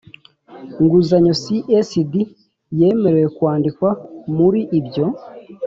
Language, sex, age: Kinyarwanda, male, 30-39